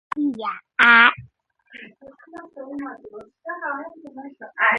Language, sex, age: Georgian, female, under 19